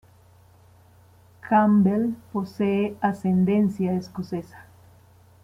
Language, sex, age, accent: Spanish, female, 40-49, Andino-Pacífico: Colombia, Perú, Ecuador, oeste de Bolivia y Venezuela andina